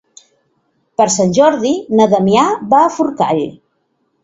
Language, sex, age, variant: Catalan, female, 50-59, Central